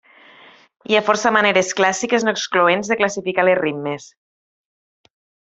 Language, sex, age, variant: Catalan, female, 30-39, Nord-Occidental